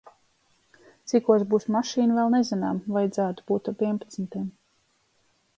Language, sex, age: Latvian, female, 30-39